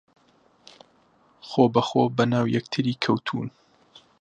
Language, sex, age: Central Kurdish, male, 19-29